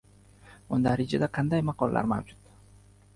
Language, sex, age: Uzbek, male, 19-29